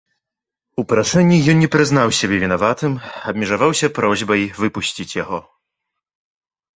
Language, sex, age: Belarusian, male, 19-29